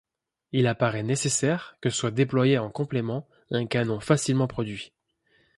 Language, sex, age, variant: French, male, 30-39, Français de métropole